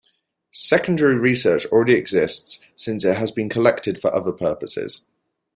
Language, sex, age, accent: English, male, 19-29, England English